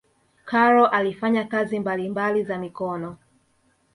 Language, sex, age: Swahili, female, 19-29